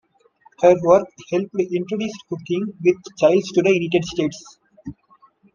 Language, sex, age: English, male, 19-29